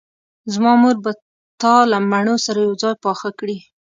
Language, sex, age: Pashto, female, 19-29